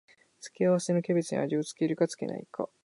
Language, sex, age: Japanese, male, 19-29